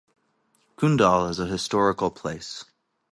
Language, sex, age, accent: English, male, 30-39, United States English